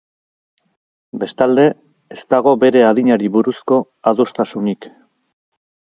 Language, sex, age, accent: Basque, male, 50-59, Erdialdekoa edo Nafarra (Gipuzkoa, Nafarroa)